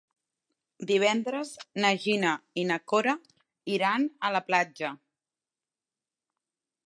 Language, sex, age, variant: Catalan, female, 30-39, Central